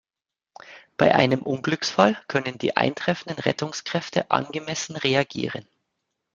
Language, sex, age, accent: German, male, 30-39, Deutschland Deutsch